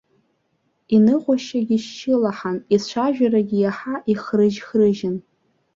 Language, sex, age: Abkhazian, female, under 19